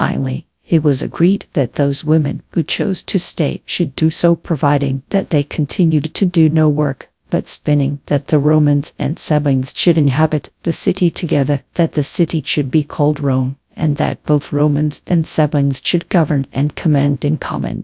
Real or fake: fake